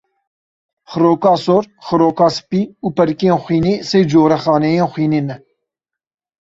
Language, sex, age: Kurdish, male, 19-29